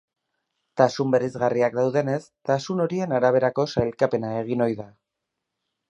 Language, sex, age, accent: Basque, male, 30-39, Mendebalekoa (Araba, Bizkaia, Gipuzkoako mendebaleko herri batzuk)